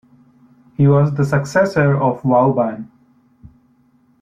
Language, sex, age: English, male, 19-29